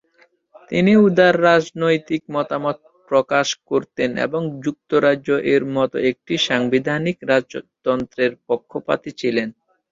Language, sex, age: Bengali, male, 19-29